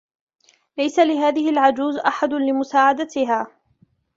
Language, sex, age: Arabic, female, 19-29